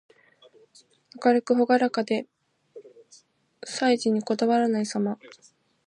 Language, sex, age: Japanese, female, 19-29